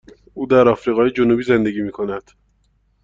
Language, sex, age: Persian, male, 19-29